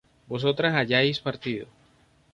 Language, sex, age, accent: Spanish, male, 30-39, Caribe: Cuba, Venezuela, Puerto Rico, República Dominicana, Panamá, Colombia caribeña, México caribeño, Costa del golfo de México